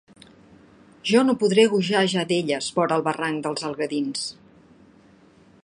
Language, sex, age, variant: Catalan, female, 50-59, Central